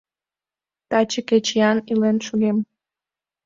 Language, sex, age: Mari, female, 19-29